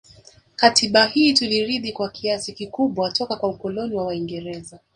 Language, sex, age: Swahili, female, 19-29